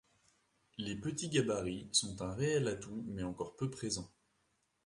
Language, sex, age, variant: French, male, 19-29, Français de métropole